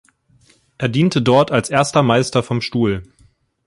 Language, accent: German, Deutschland Deutsch